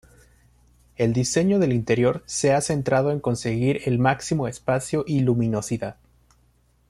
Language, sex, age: Spanish, male, 19-29